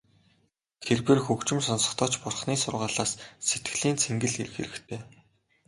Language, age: Mongolian, 19-29